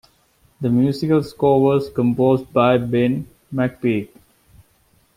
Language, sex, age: English, male, 19-29